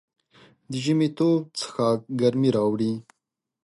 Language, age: Pashto, 19-29